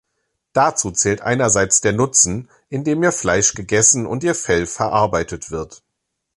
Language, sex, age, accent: German, male, 40-49, Deutschland Deutsch